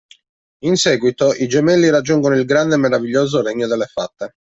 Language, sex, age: Italian, male, 30-39